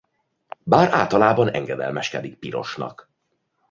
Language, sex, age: Hungarian, male, 40-49